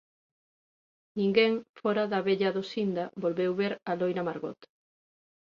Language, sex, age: Galician, female, 40-49